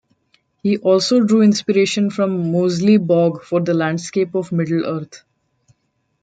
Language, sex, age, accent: English, female, 19-29, India and South Asia (India, Pakistan, Sri Lanka)